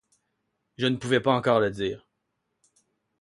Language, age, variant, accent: French, 40-49, Français d'Amérique du Nord, Français du Canada